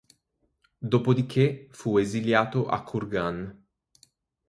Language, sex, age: Italian, male, 30-39